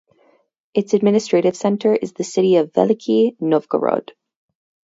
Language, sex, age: English, female, 19-29